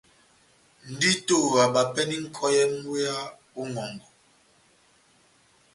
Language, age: Batanga, 50-59